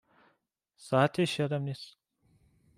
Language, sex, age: Persian, male, 19-29